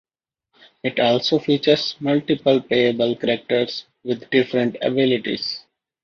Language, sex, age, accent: English, male, 19-29, India and South Asia (India, Pakistan, Sri Lanka)